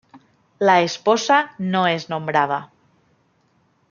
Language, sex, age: Spanish, female, 19-29